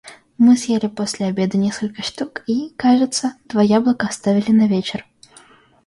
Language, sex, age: Russian, female, under 19